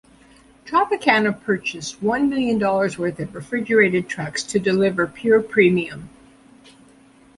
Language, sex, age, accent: English, female, 50-59, United States English